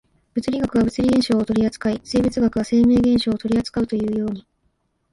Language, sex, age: Japanese, female, 19-29